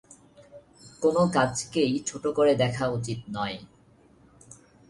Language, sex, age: Bengali, male, 19-29